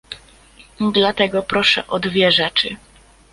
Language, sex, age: Polish, female, 19-29